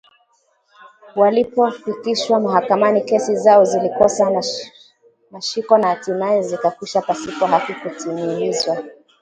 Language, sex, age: Swahili, female, 19-29